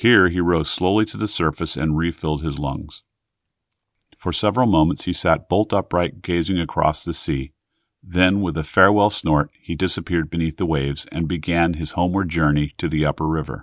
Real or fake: real